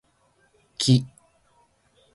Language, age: Japanese, 30-39